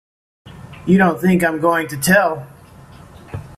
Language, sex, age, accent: English, male, 30-39, United States English